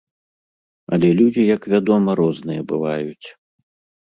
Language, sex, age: Belarusian, male, 40-49